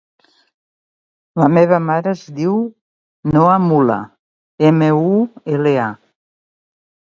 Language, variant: Catalan, Septentrional